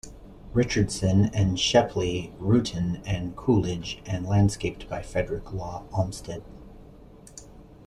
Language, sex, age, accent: English, male, 40-49, United States English